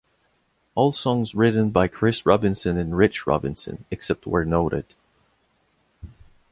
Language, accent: English, Canadian English